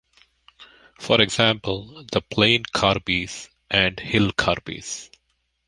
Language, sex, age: English, male, 50-59